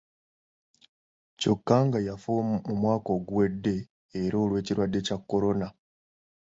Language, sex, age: Ganda, male, 30-39